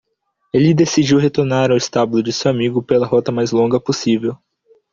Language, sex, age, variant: Portuguese, male, 19-29, Portuguese (Brasil)